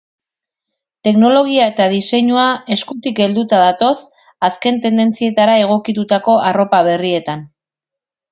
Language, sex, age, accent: Basque, female, 40-49, Erdialdekoa edo Nafarra (Gipuzkoa, Nafarroa)